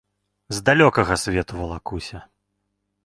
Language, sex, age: Belarusian, male, 19-29